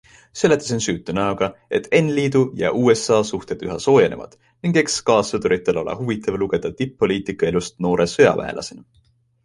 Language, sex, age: Estonian, male, 19-29